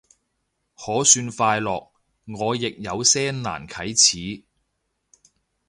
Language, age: Cantonese, 30-39